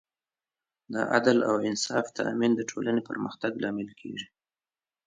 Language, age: Pashto, 19-29